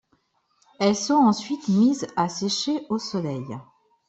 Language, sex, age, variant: French, female, 30-39, Français de métropole